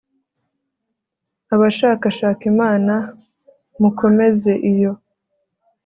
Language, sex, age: Kinyarwanda, male, 19-29